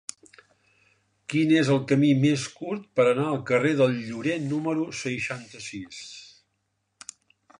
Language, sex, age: Catalan, male, 60-69